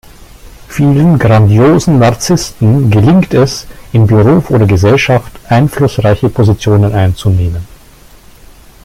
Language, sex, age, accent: German, male, 50-59, Deutschland Deutsch